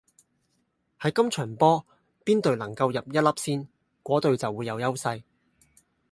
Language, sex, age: Cantonese, male, 19-29